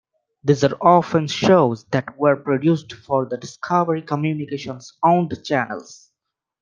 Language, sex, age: English, male, 19-29